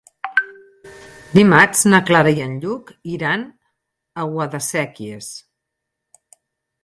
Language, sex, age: Catalan, female, 50-59